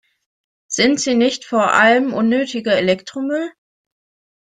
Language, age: German, 19-29